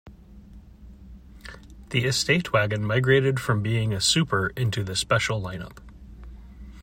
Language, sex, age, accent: English, male, 30-39, United States English